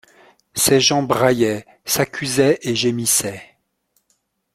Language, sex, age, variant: French, male, 40-49, Français de métropole